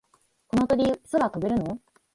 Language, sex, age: Japanese, female, 19-29